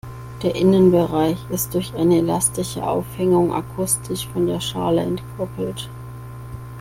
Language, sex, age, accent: German, female, 19-29, Deutschland Deutsch